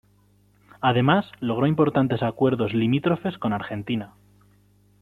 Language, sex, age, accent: Spanish, male, 19-29, España: Centro-Sur peninsular (Madrid, Toledo, Castilla-La Mancha)